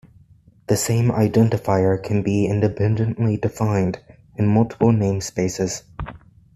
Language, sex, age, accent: English, male, under 19, United States English